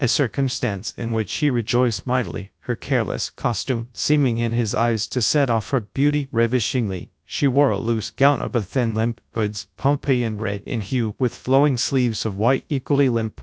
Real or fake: fake